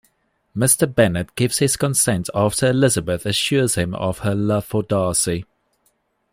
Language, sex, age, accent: English, male, 30-39, Southern African (South Africa, Zimbabwe, Namibia)